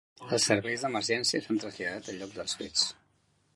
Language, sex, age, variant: Catalan, male, 40-49, Central